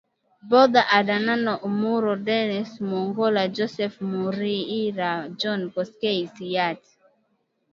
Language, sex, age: Swahili, female, 19-29